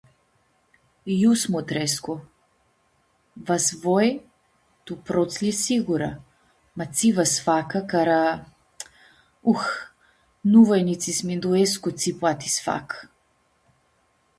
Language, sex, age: Aromanian, female, 30-39